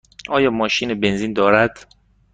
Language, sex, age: Persian, male, 19-29